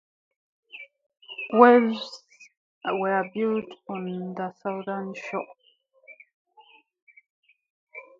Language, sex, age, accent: English, female, 30-39, United States English